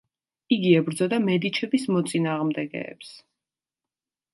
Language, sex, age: Georgian, female, 19-29